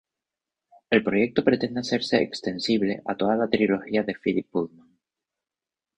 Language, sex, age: Spanish, male, 19-29